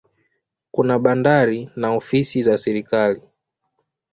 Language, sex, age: Swahili, male, 19-29